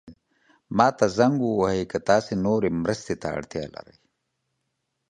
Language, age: Pashto, 50-59